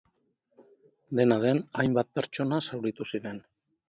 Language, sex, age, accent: Basque, male, 40-49, Mendebalekoa (Araba, Bizkaia, Gipuzkoako mendebaleko herri batzuk)